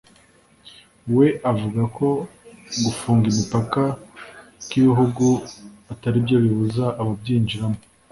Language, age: Kinyarwanda, 19-29